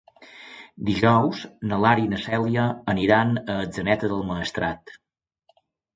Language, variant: Catalan, Balear